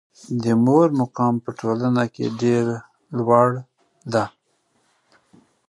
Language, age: Pashto, 40-49